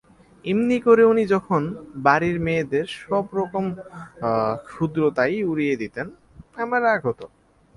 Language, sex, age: Bengali, male, 19-29